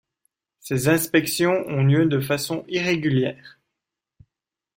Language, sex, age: French, male, 19-29